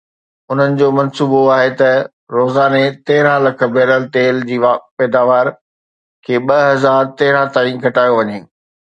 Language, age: Sindhi, 40-49